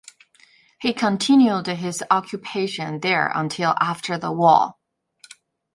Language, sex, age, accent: English, female, 40-49, United States English